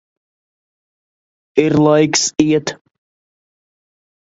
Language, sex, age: Latvian, male, 19-29